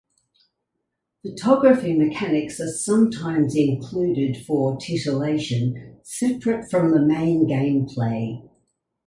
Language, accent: English, Australian English